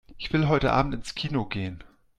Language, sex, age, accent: German, male, 40-49, Deutschland Deutsch